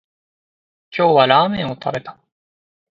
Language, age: Japanese, 19-29